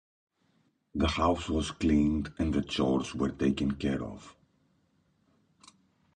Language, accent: English, Greek